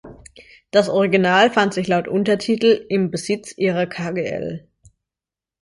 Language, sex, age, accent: German, female, 19-29, Deutschland Deutsch